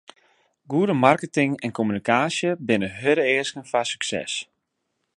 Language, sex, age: Western Frisian, male, 19-29